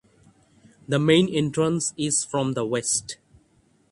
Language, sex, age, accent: English, male, under 19, India and South Asia (India, Pakistan, Sri Lanka)